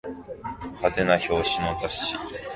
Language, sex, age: Japanese, male, 19-29